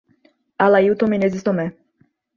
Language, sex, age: Portuguese, female, 19-29